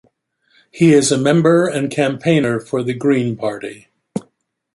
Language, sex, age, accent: English, male, 80-89, United States English